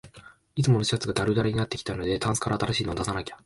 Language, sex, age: Japanese, male, under 19